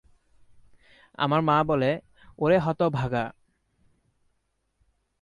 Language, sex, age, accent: Bengali, male, 19-29, Standard Bengali